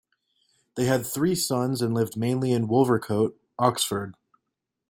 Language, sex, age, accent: English, male, 19-29, United States English